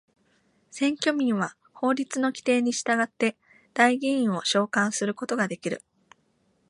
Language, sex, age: Japanese, female, 19-29